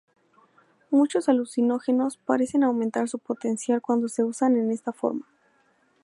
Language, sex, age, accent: Spanish, female, 19-29, México